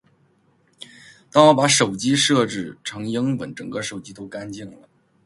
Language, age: Chinese, 30-39